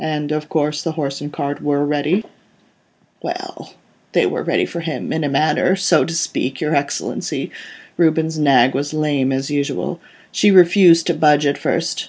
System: none